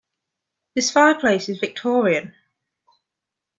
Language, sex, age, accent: English, female, 19-29, Welsh English